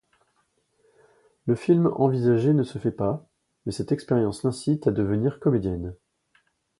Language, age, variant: French, 40-49, Français de métropole